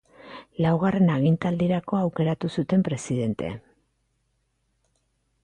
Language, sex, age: Basque, female, 40-49